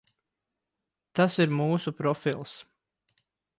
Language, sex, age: Latvian, male, 30-39